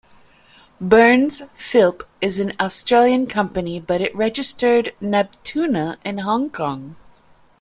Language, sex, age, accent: English, female, 40-49, United States English